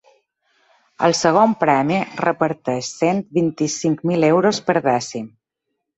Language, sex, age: Catalan, female, 30-39